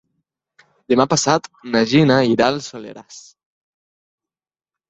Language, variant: Catalan, Nord-Occidental